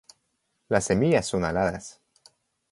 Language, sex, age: Spanish, male, 19-29